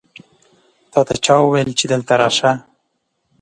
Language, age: Pashto, 30-39